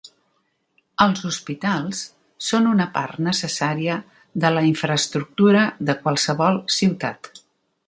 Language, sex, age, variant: Catalan, female, 60-69, Central